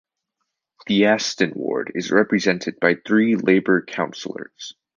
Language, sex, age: English, male, under 19